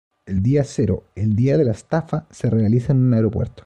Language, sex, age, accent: Spanish, male, 19-29, Chileno: Chile, Cuyo